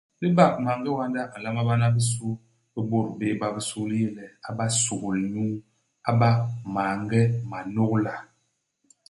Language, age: Basaa, 40-49